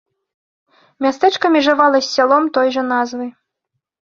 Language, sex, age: Belarusian, female, 19-29